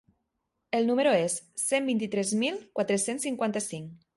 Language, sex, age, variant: Catalan, female, 30-39, Nord-Occidental